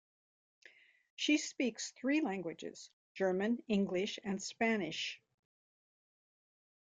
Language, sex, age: English, female, 70-79